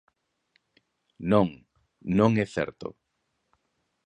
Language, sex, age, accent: Galician, male, 40-49, Normativo (estándar)